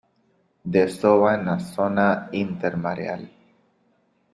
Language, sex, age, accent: Spanish, male, 19-29, América central